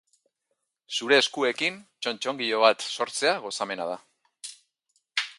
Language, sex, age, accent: Basque, male, 40-49, Erdialdekoa edo Nafarra (Gipuzkoa, Nafarroa)